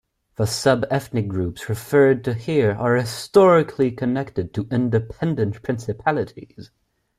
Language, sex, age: English, male, 19-29